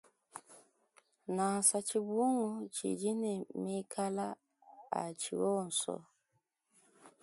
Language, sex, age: Luba-Lulua, female, 19-29